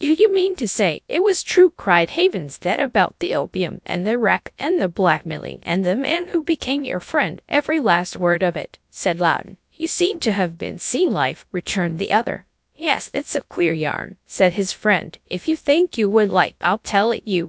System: TTS, GradTTS